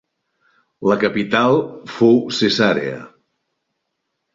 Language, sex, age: Catalan, male, 60-69